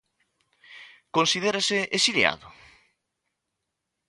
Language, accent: Galician, Normativo (estándar)